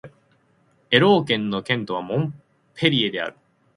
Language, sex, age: Japanese, male, 19-29